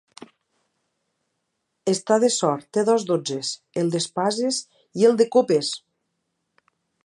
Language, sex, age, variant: Catalan, female, 40-49, Nord-Occidental